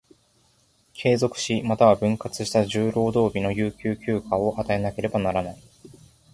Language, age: Japanese, 19-29